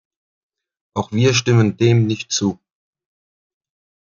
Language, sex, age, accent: German, male, 40-49, Deutschland Deutsch